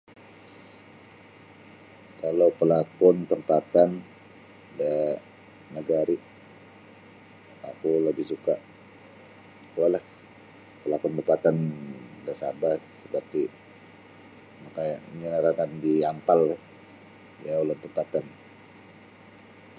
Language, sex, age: Sabah Bisaya, male, 40-49